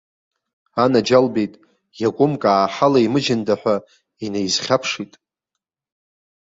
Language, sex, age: Abkhazian, male, 40-49